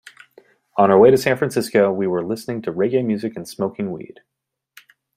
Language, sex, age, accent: English, male, 30-39, United States English